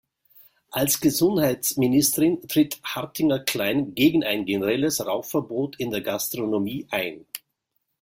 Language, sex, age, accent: German, male, 50-59, Schweizerdeutsch